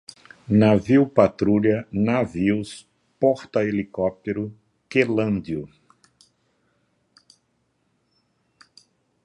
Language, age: Portuguese, 60-69